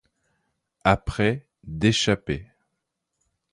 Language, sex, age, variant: French, male, 30-39, Français de métropole